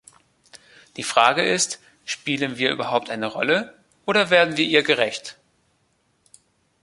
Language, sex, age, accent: German, male, 19-29, Deutschland Deutsch